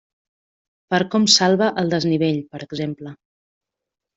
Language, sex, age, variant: Catalan, female, 40-49, Central